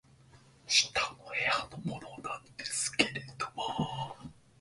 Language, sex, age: Japanese, male, 19-29